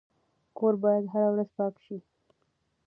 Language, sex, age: Pashto, female, 19-29